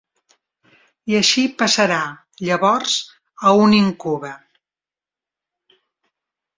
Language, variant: Catalan, Central